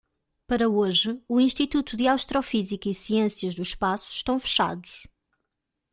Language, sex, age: Portuguese, female, 30-39